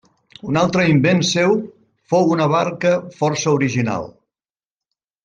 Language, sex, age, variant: Catalan, male, 70-79, Central